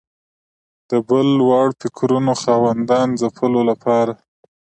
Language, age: Pashto, 30-39